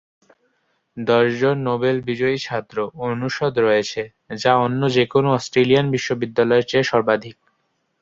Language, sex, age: Bengali, male, 19-29